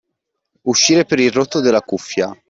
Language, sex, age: Italian, male, 19-29